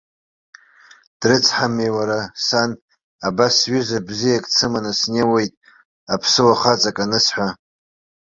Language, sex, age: Abkhazian, male, 40-49